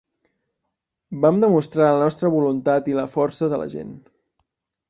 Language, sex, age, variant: Catalan, male, 19-29, Central